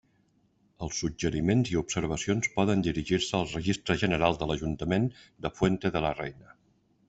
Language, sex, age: Catalan, male, 50-59